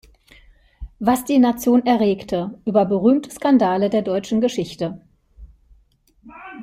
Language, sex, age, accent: German, female, 50-59, Deutschland Deutsch